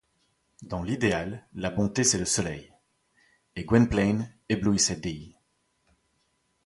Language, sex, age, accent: French, male, 30-39, Français de Belgique